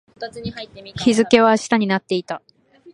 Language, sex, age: Japanese, female, under 19